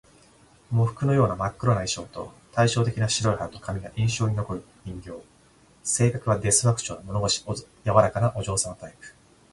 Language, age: Japanese, 30-39